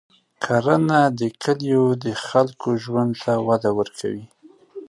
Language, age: Pashto, 40-49